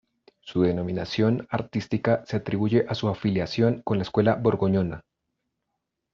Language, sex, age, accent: Spanish, male, 30-39, Andino-Pacífico: Colombia, Perú, Ecuador, oeste de Bolivia y Venezuela andina